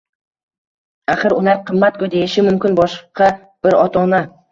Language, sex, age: Uzbek, male, under 19